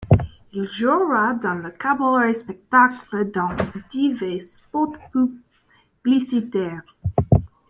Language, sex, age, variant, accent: French, female, under 19, Français d'Amérique du Nord, Français des États-Unis